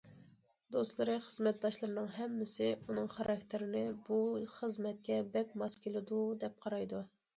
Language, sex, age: Uyghur, female, 30-39